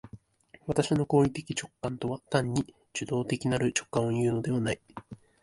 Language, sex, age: Japanese, male, under 19